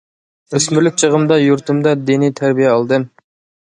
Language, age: Uyghur, 19-29